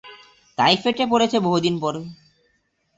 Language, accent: Bengali, Bengali